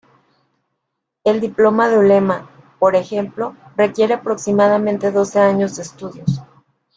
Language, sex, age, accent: Spanish, female, 30-39, México